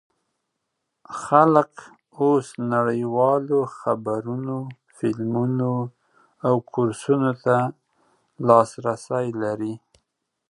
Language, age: Pashto, 40-49